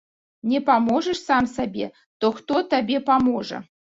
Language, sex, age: Belarusian, female, 30-39